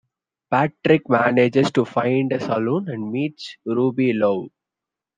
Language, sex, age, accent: English, male, 19-29, India and South Asia (India, Pakistan, Sri Lanka)